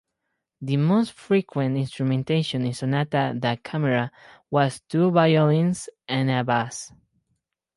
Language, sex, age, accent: English, male, 19-29, United States English